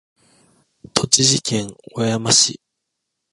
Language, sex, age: Japanese, male, 19-29